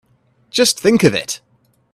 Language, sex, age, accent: English, male, 30-39, England English